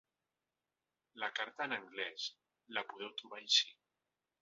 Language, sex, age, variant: Catalan, male, 40-49, Central